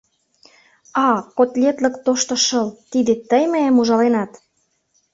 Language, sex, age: Mari, female, 19-29